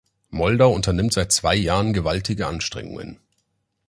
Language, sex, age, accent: German, male, 19-29, Deutschland Deutsch